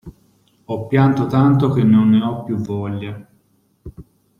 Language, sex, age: Italian, male, 40-49